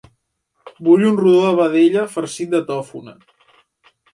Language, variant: Catalan, Central